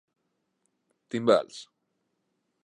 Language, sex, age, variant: Catalan, male, 19-29, Central